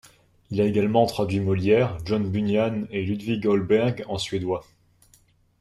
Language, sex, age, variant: French, male, 19-29, Français de métropole